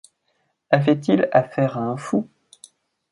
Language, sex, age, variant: French, male, 19-29, Français de métropole